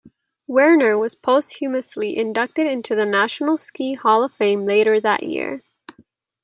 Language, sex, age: English, female, 19-29